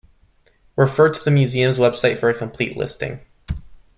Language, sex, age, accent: English, male, 19-29, United States English